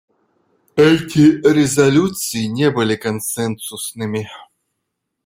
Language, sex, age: Russian, male, 19-29